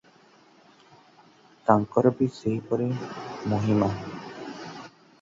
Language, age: Odia, 19-29